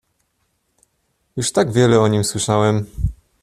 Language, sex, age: Polish, male, 19-29